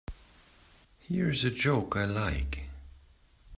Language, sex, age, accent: English, male, 30-39, United States English